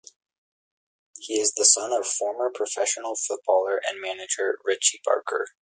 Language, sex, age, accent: English, male, under 19, United States English